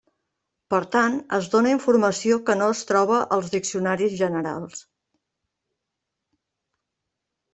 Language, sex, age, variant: Catalan, female, 40-49, Central